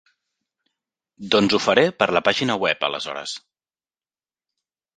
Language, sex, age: Catalan, male, 30-39